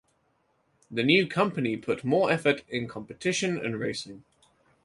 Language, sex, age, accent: English, male, 19-29, England English